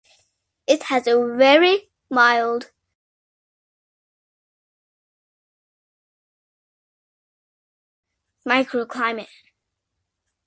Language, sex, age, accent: English, male, under 19, Australian English